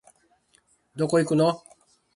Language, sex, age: Japanese, male, 50-59